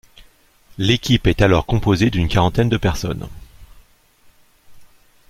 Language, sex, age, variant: French, male, 40-49, Français de métropole